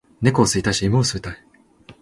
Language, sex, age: Japanese, male, 19-29